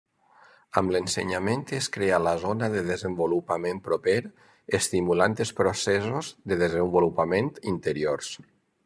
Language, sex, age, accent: Catalan, male, 50-59, valencià